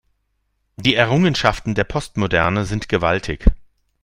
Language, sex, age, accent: German, male, 50-59, Deutschland Deutsch